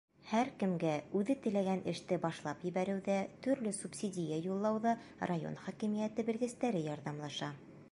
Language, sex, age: Bashkir, female, 30-39